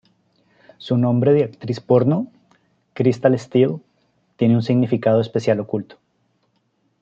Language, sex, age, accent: Spanish, male, 30-39, Andino-Pacífico: Colombia, Perú, Ecuador, oeste de Bolivia y Venezuela andina